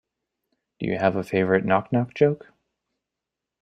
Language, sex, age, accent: English, male, 30-39, Canadian English